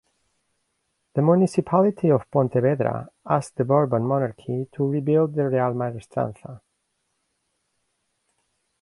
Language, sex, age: English, male, 50-59